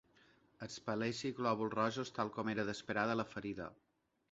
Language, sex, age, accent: Catalan, male, 40-49, balear; central